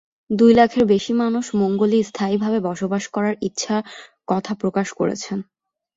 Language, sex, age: Bengali, female, 19-29